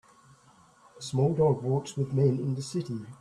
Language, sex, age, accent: English, male, 60-69, Australian English